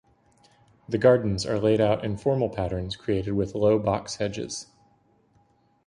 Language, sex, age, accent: English, male, 40-49, United States English